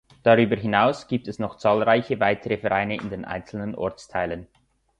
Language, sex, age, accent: German, male, 19-29, Schweizerdeutsch